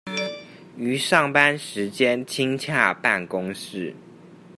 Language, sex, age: Chinese, male, 19-29